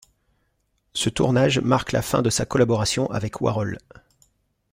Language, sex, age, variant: French, male, 40-49, Français de métropole